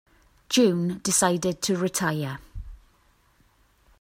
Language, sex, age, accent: English, female, 30-39, England English